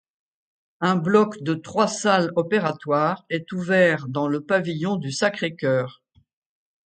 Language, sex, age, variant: French, female, 60-69, Français de métropole